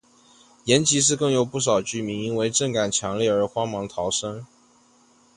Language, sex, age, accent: Chinese, male, 19-29, 出生地：福建省